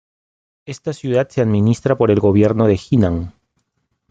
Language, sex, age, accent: Spanish, male, 30-39, Andino-Pacífico: Colombia, Perú, Ecuador, oeste de Bolivia y Venezuela andina